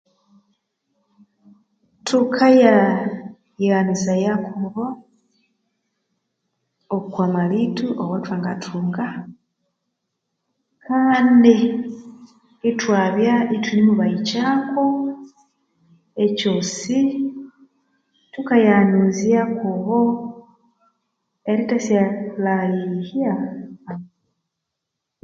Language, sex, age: Konzo, female, 30-39